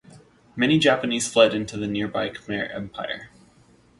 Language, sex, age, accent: English, male, 30-39, United States English